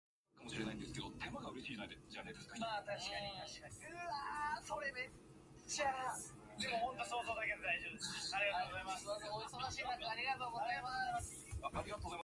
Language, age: English, under 19